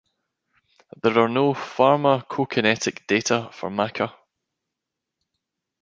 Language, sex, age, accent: English, male, 19-29, Scottish English